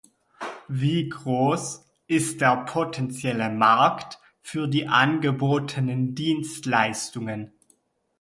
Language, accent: German, Deutschland Deutsch